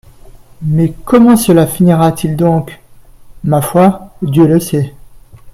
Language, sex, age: French, male, 40-49